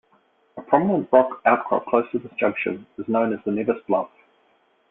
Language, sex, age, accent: English, male, 40-49, New Zealand English